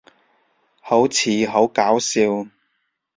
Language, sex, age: Cantonese, male, 30-39